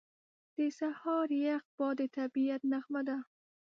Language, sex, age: Pashto, female, 19-29